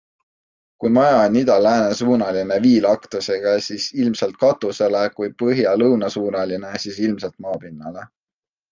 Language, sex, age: Estonian, male, 19-29